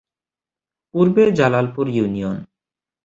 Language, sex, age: Bengali, male, under 19